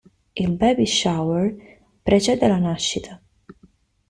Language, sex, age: Italian, female, 19-29